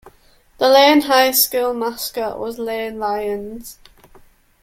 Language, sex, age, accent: English, female, 19-29, England English